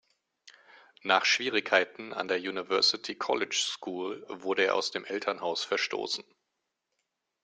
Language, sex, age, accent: German, male, 30-39, Deutschland Deutsch